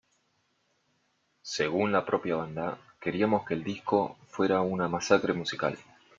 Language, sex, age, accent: Spanish, male, 19-29, Rioplatense: Argentina, Uruguay, este de Bolivia, Paraguay